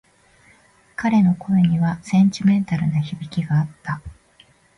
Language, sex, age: Japanese, female, 50-59